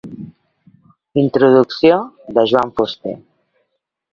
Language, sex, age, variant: Catalan, female, 50-59, Central